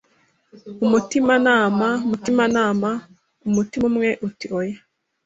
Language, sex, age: Kinyarwanda, female, 30-39